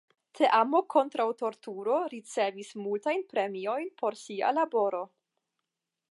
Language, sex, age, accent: Esperanto, female, 19-29, Internacia